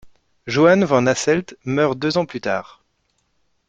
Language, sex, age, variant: French, male, 30-39, Français de métropole